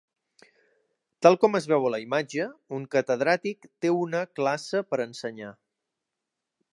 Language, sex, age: Catalan, male, 30-39